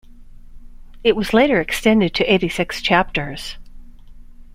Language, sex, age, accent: English, female, 50-59, United States English